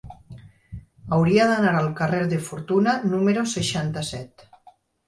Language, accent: Catalan, valencià